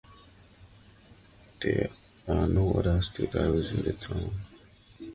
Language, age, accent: English, 19-29, England English